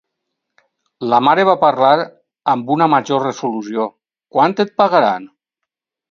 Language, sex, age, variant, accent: Catalan, male, 50-59, Valencià meridional, valencià